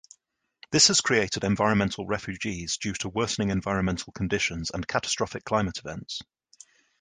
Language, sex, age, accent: English, male, 30-39, England English